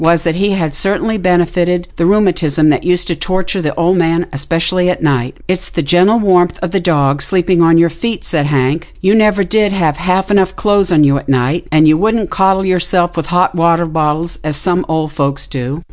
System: none